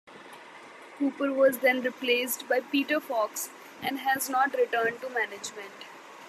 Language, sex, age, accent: English, female, 19-29, India and South Asia (India, Pakistan, Sri Lanka)